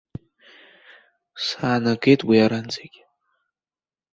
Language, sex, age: Abkhazian, male, under 19